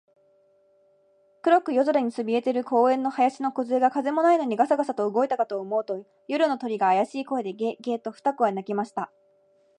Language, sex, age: Japanese, female, 19-29